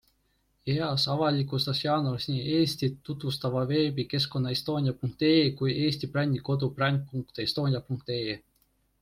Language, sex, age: Estonian, male, 19-29